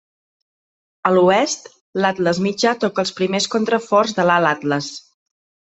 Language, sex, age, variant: Catalan, female, 30-39, Central